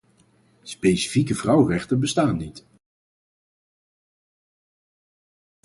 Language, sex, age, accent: Dutch, male, 40-49, Nederlands Nederlands